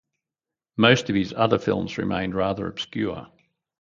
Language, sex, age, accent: English, male, 60-69, Australian English